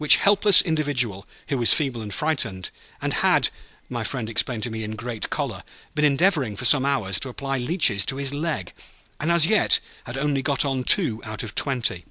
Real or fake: real